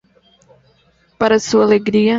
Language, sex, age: Portuguese, female, 19-29